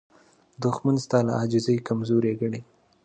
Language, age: Pashto, 19-29